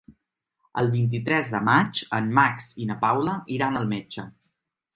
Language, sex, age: Catalan, male, 19-29